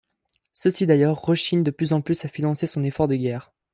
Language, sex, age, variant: French, male, 19-29, Français de métropole